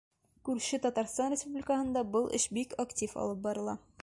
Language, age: Bashkir, 19-29